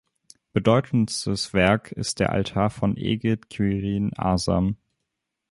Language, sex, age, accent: German, male, under 19, Deutschland Deutsch